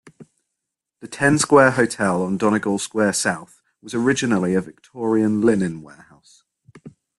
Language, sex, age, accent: English, male, 30-39, England English